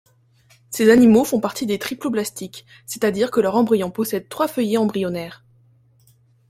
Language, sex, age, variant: French, female, 19-29, Français de métropole